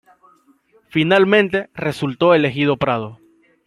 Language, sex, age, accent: Spanish, male, under 19, América central